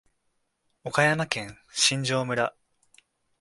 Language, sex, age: Japanese, male, 19-29